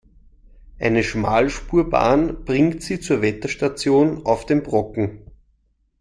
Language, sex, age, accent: German, male, 30-39, Österreichisches Deutsch